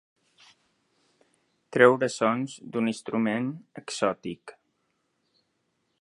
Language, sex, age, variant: Catalan, male, 50-59, Balear